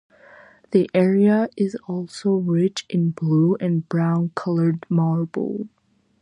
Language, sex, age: English, female, under 19